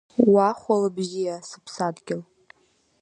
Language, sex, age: Abkhazian, female, under 19